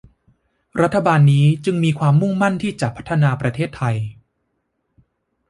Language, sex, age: Thai, male, 19-29